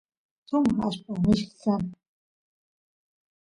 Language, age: Santiago del Estero Quichua, 30-39